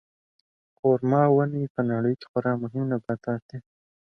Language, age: Pashto, 19-29